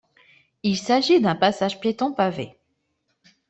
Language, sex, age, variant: French, female, 30-39, Français de métropole